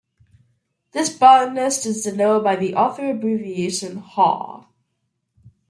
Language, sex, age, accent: English, male, under 19, United States English